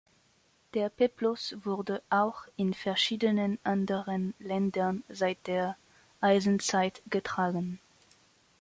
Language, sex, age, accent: German, female, 19-29, Deutschland Deutsch